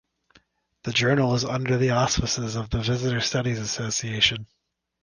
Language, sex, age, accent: English, male, 30-39, United States English